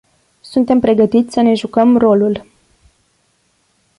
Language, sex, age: Romanian, female, 19-29